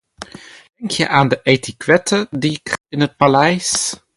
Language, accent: Dutch, Nederlands Nederlands